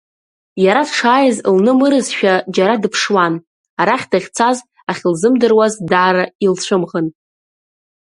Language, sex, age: Abkhazian, female, under 19